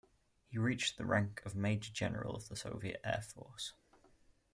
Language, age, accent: English, 19-29, England English